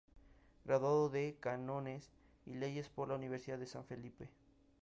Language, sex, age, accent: Spanish, male, 19-29, México